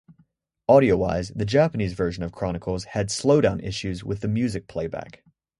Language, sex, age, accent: English, male, 19-29, United States English